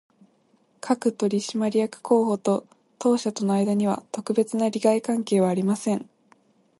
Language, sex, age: Japanese, female, 19-29